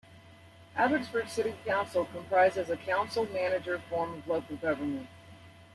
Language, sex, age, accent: English, female, 40-49, United States English